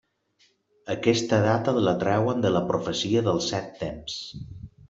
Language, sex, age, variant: Catalan, male, 40-49, Balear